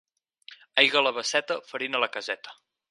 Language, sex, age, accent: Catalan, male, 19-29, Garrotxi